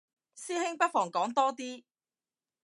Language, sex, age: Cantonese, female, 30-39